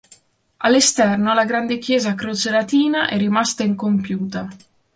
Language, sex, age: Italian, female, 19-29